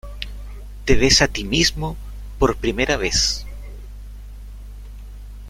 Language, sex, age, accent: Spanish, male, 30-39, Chileno: Chile, Cuyo